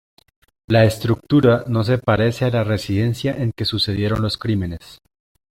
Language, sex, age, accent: Spanish, male, 19-29, Andino-Pacífico: Colombia, Perú, Ecuador, oeste de Bolivia y Venezuela andina